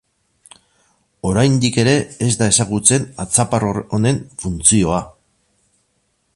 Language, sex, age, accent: Basque, male, 50-59, Mendebalekoa (Araba, Bizkaia, Gipuzkoako mendebaleko herri batzuk)